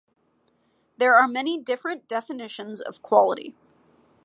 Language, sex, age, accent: English, female, 19-29, United States English